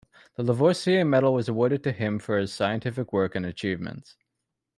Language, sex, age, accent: English, male, under 19, Canadian English